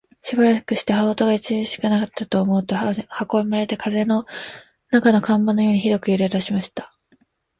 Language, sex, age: Japanese, female, 19-29